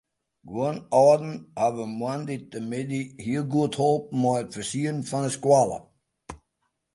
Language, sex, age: Western Frisian, male, 60-69